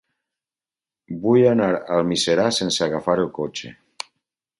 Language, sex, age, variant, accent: Catalan, male, 50-59, Valencià meridional, valencià